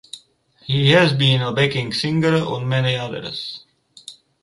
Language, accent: English, United States English; England English